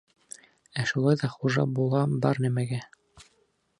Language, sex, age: Bashkir, male, 30-39